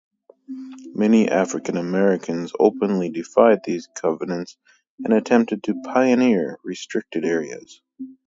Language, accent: English, United States English